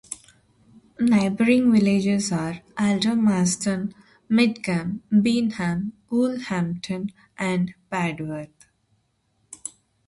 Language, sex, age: English, female, 30-39